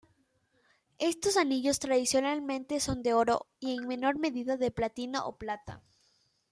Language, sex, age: Spanish, female, 19-29